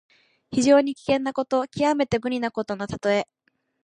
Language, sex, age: Japanese, female, 19-29